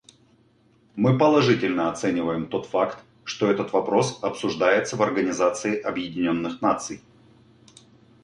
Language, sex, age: Russian, male, 40-49